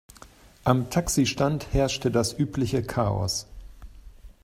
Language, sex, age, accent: German, male, 50-59, Deutschland Deutsch